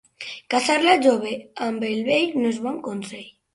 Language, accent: Catalan, valencià